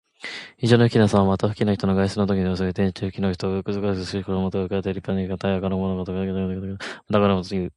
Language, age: Japanese, 19-29